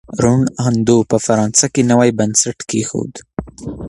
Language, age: Pashto, under 19